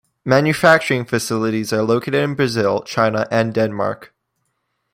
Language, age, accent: English, under 19, Canadian English